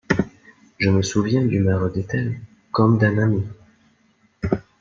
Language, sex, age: French, male, 19-29